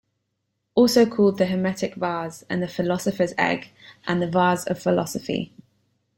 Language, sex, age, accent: English, female, 19-29, England English